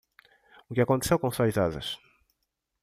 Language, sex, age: Portuguese, male, 30-39